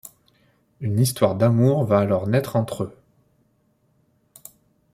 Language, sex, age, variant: French, male, 30-39, Français de métropole